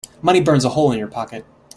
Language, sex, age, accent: English, male, 19-29, United States English